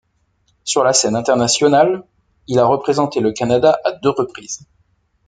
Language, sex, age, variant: French, male, 40-49, Français de métropole